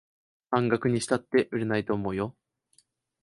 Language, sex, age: Japanese, male, 19-29